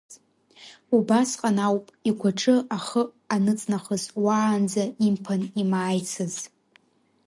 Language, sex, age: Abkhazian, female, 19-29